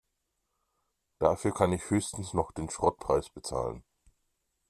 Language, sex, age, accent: German, male, 40-49, Deutschland Deutsch